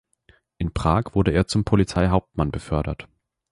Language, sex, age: German, male, 19-29